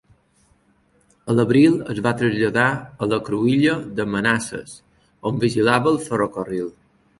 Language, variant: Catalan, Balear